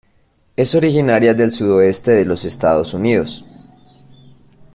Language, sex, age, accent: Spanish, male, 19-29, Andino-Pacífico: Colombia, Perú, Ecuador, oeste de Bolivia y Venezuela andina